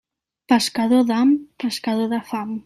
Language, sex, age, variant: Catalan, female, under 19, Central